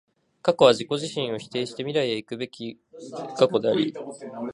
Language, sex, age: Japanese, male, 19-29